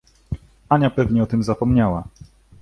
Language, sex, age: Polish, male, 19-29